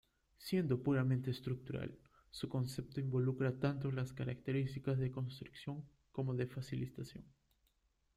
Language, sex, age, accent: Spanish, male, 19-29, Andino-Pacífico: Colombia, Perú, Ecuador, oeste de Bolivia y Venezuela andina